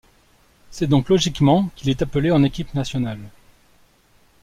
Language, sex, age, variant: French, male, 40-49, Français de métropole